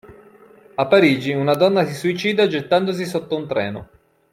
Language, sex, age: Italian, male, 40-49